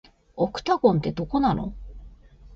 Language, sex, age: Japanese, female, 50-59